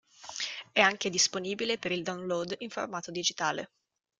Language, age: Italian, 19-29